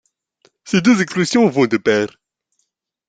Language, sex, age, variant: French, male, under 19, Français de métropole